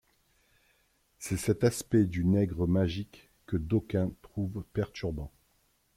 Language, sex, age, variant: French, male, 40-49, Français de métropole